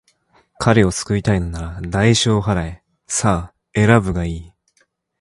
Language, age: Japanese, 19-29